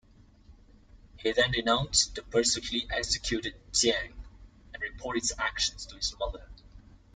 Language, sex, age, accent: English, male, 19-29, Singaporean English